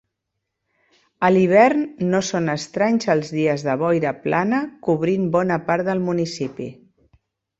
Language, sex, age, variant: Catalan, female, 40-49, Central